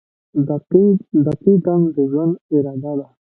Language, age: Pashto, 19-29